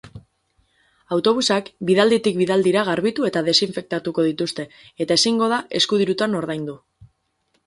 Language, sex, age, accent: Basque, female, 19-29, Mendebalekoa (Araba, Bizkaia, Gipuzkoako mendebaleko herri batzuk)